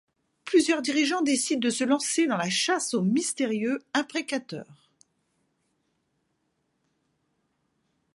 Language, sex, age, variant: French, female, 50-59, Français de métropole